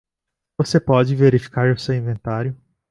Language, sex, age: Portuguese, male, 19-29